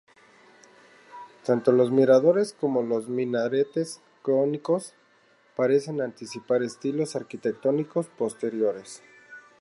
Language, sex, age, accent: Spanish, male, 30-39, México